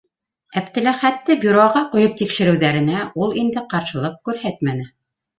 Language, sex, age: Bashkir, female, 50-59